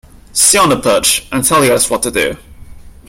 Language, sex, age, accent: English, male, 19-29, Singaporean English